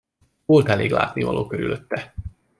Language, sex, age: Hungarian, male, 19-29